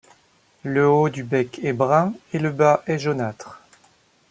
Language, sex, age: French, male, 40-49